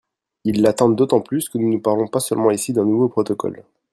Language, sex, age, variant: French, male, 19-29, Français de métropole